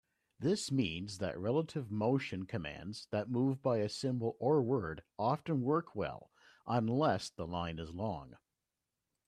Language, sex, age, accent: English, male, 40-49, Canadian English